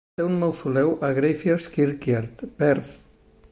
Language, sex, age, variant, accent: Catalan, male, 60-69, Nord-Occidental, nord-occidental